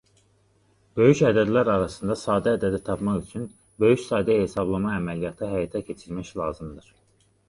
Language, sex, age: Azerbaijani, male, 30-39